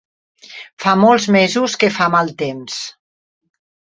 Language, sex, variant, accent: Catalan, female, Central, Barceloní